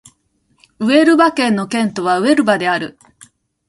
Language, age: Japanese, 40-49